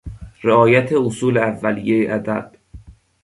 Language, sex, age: Persian, male, under 19